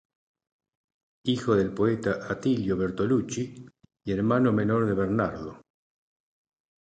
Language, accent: Spanish, Rioplatense: Argentina, Uruguay, este de Bolivia, Paraguay